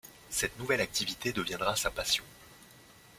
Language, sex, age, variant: French, male, 30-39, Français de métropole